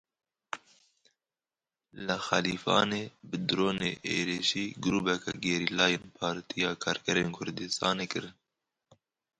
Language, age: Kurdish, 19-29